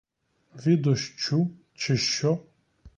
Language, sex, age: Ukrainian, male, 30-39